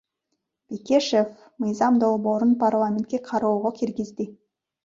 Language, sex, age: Kyrgyz, female, 30-39